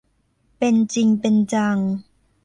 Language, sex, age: Thai, female, 30-39